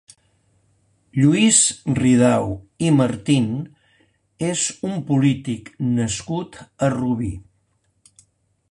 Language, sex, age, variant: Catalan, male, 60-69, Central